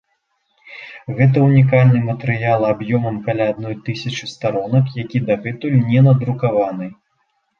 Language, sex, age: Belarusian, male, 19-29